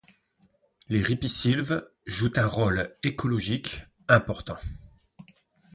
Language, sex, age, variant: French, male, 40-49, Français de métropole